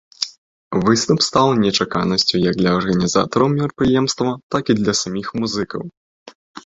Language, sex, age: Belarusian, male, under 19